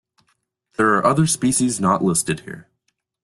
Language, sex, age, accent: English, male, 19-29, United States English